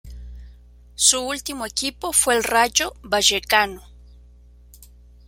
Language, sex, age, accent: Spanish, female, 30-39, México